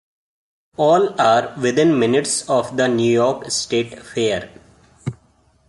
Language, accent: English, India and South Asia (India, Pakistan, Sri Lanka)